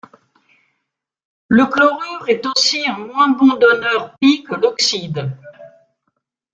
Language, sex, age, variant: French, female, 60-69, Français de métropole